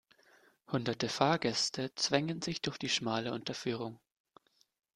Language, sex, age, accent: German, male, 19-29, Deutschland Deutsch